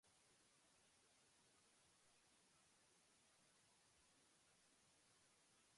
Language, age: English, under 19